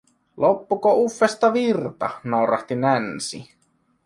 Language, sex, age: Finnish, male, 19-29